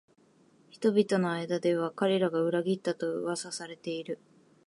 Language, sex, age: Japanese, female, 19-29